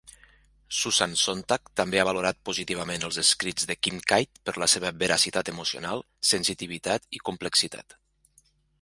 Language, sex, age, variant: Catalan, male, 40-49, Nord-Occidental